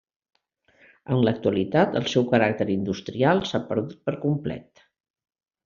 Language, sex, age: Catalan, female, 70-79